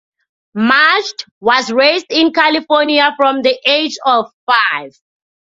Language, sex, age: English, female, 19-29